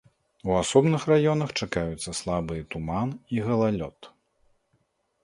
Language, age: Belarusian, 30-39